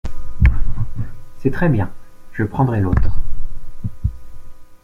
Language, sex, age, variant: French, male, 30-39, Français de métropole